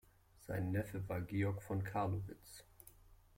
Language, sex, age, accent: German, male, 30-39, Deutschland Deutsch